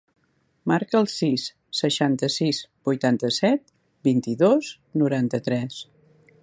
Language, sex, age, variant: Catalan, female, 60-69, Central